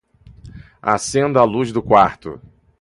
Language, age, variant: Portuguese, 30-39, Portuguese (Brasil)